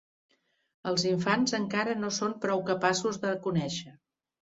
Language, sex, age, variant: Catalan, female, 60-69, Central